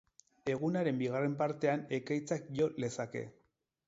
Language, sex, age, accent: Basque, male, 40-49, Erdialdekoa edo Nafarra (Gipuzkoa, Nafarroa)